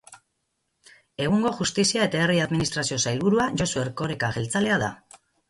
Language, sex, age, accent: Basque, female, 40-49, Mendebalekoa (Araba, Bizkaia, Gipuzkoako mendebaleko herri batzuk)